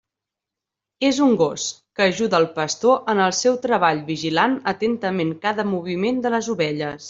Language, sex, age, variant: Catalan, female, 30-39, Central